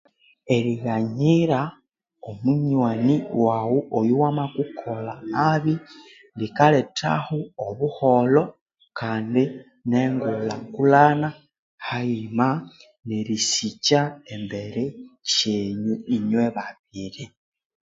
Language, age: Konzo, 19-29